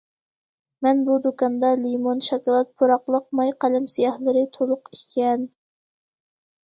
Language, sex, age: Uyghur, female, 19-29